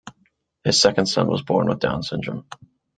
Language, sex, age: English, male, 19-29